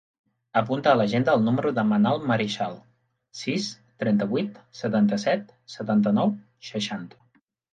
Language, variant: Catalan, Central